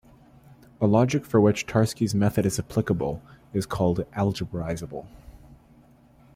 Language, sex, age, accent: English, male, 19-29, United States English